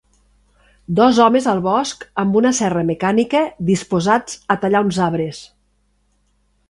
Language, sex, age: Catalan, female, 60-69